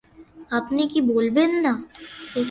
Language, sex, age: Bengali, female, under 19